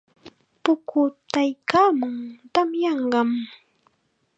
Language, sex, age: Chiquián Ancash Quechua, female, 19-29